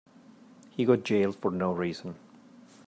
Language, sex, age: English, male, 30-39